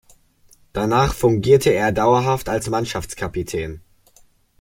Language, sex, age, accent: German, male, under 19, Deutschland Deutsch